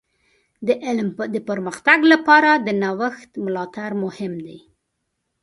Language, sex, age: Pashto, female, 40-49